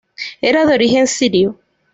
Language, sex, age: Spanish, female, 19-29